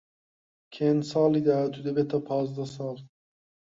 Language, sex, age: Central Kurdish, male, 19-29